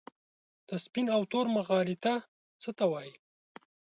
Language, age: Pashto, 19-29